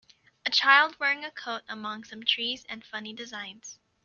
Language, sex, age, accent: English, female, 19-29, United States English